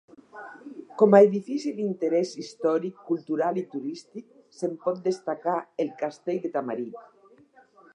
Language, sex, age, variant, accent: Catalan, female, 60-69, Nord-Occidental, nord-occidental